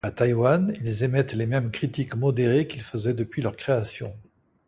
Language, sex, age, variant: French, male, 60-69, Français de métropole